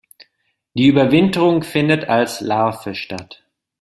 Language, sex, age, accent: German, male, 19-29, Deutschland Deutsch